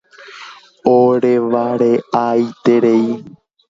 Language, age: Guarani, 19-29